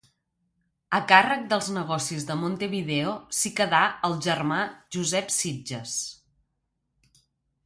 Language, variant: Catalan, Central